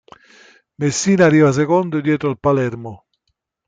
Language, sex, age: Italian, male, 60-69